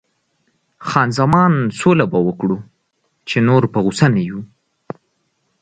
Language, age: Pashto, 19-29